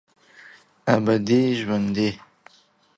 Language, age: Pashto, 19-29